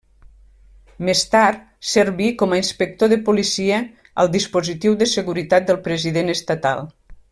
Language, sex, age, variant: Catalan, female, 50-59, Nord-Occidental